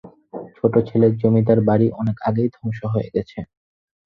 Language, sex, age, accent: Bengali, male, 19-29, প্রমিত বাংলা